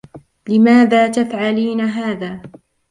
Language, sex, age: Arabic, female, 19-29